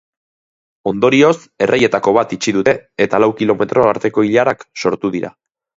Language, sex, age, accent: Basque, male, 30-39, Mendebalekoa (Araba, Bizkaia, Gipuzkoako mendebaleko herri batzuk)